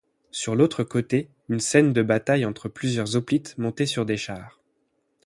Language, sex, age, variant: French, male, 19-29, Français de métropole